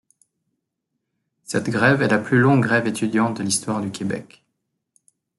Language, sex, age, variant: French, male, 19-29, Français de métropole